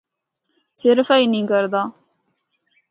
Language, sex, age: Northern Hindko, female, 19-29